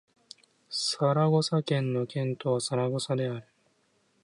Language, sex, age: Japanese, male, 19-29